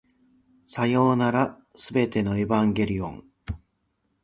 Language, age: Japanese, 30-39